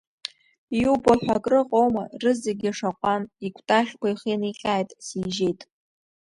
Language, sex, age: Abkhazian, female, under 19